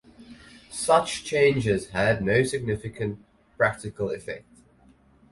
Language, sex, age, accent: English, male, 19-29, Southern African (South Africa, Zimbabwe, Namibia)